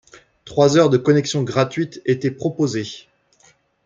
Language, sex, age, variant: French, male, 19-29, Français de métropole